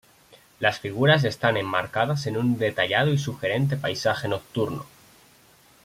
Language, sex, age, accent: Spanish, male, 19-29, España: Centro-Sur peninsular (Madrid, Toledo, Castilla-La Mancha)